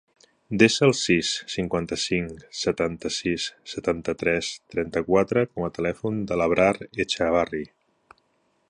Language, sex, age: Catalan, male, 50-59